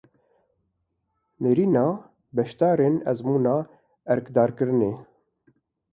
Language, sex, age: Kurdish, male, 19-29